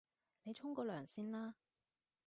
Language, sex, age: Cantonese, female, 30-39